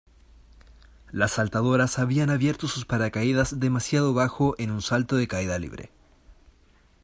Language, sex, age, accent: Spanish, male, 19-29, Chileno: Chile, Cuyo